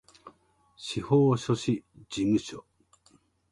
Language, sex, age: Japanese, male, 50-59